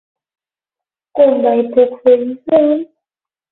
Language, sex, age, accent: Catalan, female, 19-29, central; nord-occidental; valencià; aprenent (recent, des del castellà); aprenent (recent, des d'altres llengües)